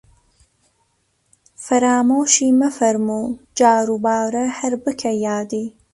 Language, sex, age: Central Kurdish, female, 19-29